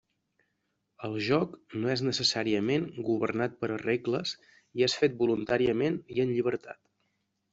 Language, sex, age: Catalan, male, 30-39